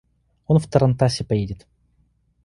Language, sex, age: Russian, male, 30-39